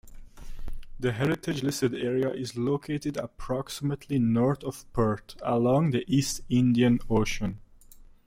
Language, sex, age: English, male, 19-29